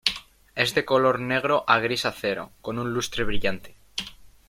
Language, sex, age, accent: Spanish, male, 19-29, España: Norte peninsular (Asturias, Castilla y León, Cantabria, País Vasco, Navarra, Aragón, La Rioja, Guadalajara, Cuenca)